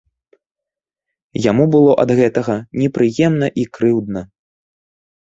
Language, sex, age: Belarusian, male, 19-29